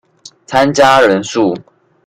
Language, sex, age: Chinese, male, 19-29